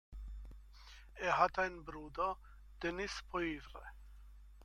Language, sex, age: German, male, 50-59